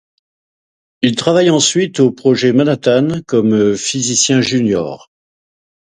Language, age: French, 50-59